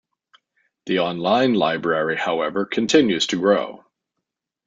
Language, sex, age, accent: English, male, 50-59, United States English